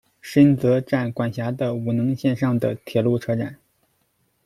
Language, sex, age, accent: Chinese, male, 19-29, 出生地：江苏省